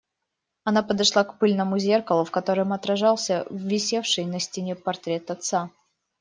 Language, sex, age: Russian, female, 19-29